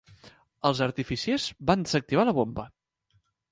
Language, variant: Catalan, Central